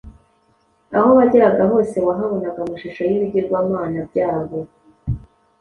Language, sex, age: Kinyarwanda, female, 30-39